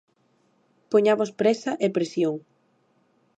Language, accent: Galician, Oriental (común en zona oriental)